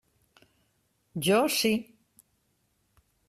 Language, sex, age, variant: Catalan, female, 50-59, Central